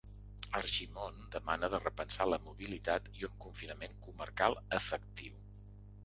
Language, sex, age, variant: Catalan, male, 50-59, Central